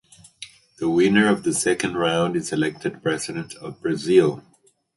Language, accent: English, United States English